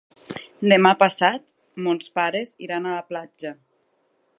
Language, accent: Catalan, central; nord-occidental